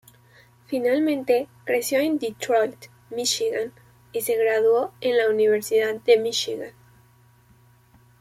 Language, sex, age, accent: Spanish, female, 19-29, México